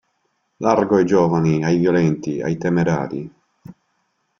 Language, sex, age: Italian, male, 40-49